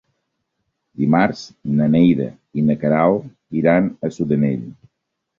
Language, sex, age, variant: Catalan, male, 50-59, Central